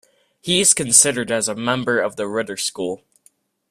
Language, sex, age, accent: English, male, under 19, United States English